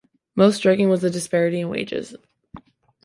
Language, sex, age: English, female, 19-29